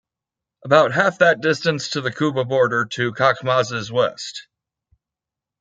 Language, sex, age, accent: English, male, 30-39, United States English